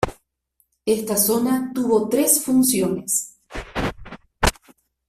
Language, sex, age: Spanish, female, 40-49